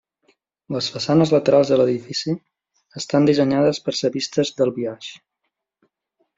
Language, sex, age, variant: Catalan, male, 40-49, Septentrional